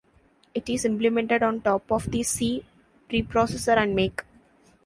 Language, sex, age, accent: English, female, 19-29, India and South Asia (India, Pakistan, Sri Lanka)